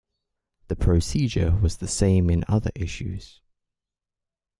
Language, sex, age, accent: English, male, 19-29, England English